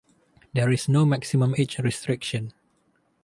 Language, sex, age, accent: English, male, 19-29, Malaysian English